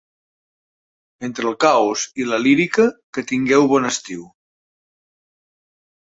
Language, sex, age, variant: Catalan, male, 60-69, Central